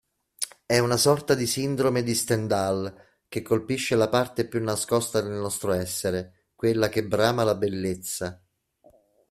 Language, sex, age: Italian, male, 50-59